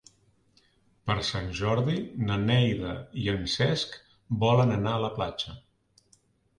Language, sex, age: Catalan, male, 50-59